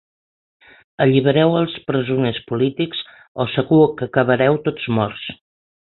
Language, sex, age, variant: Catalan, female, 60-69, Central